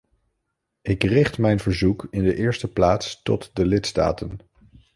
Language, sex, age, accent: Dutch, male, 19-29, Nederlands Nederlands